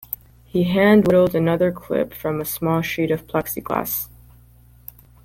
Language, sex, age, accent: English, female, under 19, Canadian English